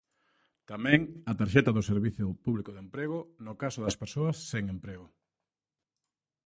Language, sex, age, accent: Galician, male, 30-39, Oriental (común en zona oriental)